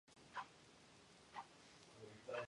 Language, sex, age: English, female, under 19